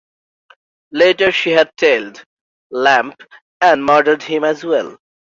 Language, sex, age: English, male, 19-29